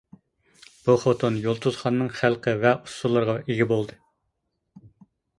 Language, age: Uyghur, 40-49